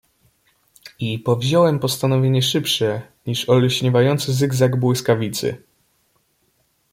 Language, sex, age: Polish, male, 19-29